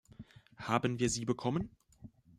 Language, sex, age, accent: German, male, 19-29, Deutschland Deutsch